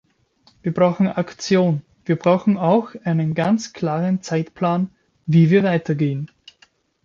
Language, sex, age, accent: German, male, 19-29, Österreichisches Deutsch